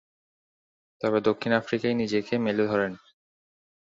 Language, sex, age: Bengali, male, 19-29